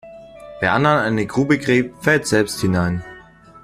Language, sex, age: German, male, 19-29